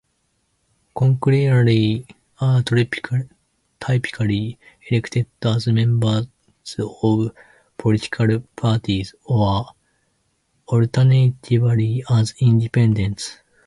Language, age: English, 19-29